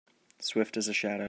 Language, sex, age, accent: English, male, 19-29, United States English